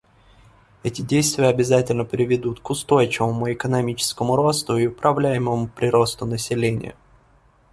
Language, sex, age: Russian, male, 19-29